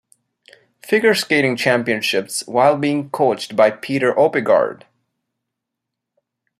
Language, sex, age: English, male, 50-59